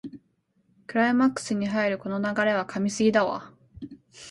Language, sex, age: Japanese, female, 19-29